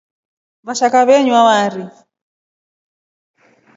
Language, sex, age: Rombo, female, 30-39